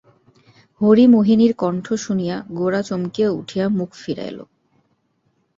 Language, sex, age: Bengali, female, 19-29